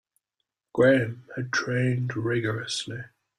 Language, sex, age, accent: English, male, 30-39, Scottish English